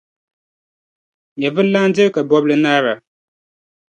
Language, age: Dagbani, 19-29